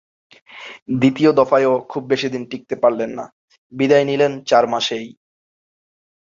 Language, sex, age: Bengali, male, 19-29